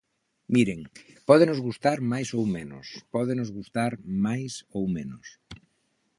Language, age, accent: Galician, 50-59, Normativo (estándar)